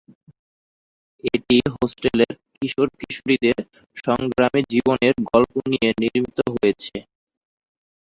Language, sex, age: Bengali, male, 19-29